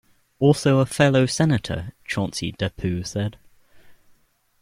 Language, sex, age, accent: English, male, under 19, England English